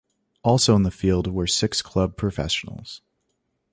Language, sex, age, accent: English, male, 19-29, United States English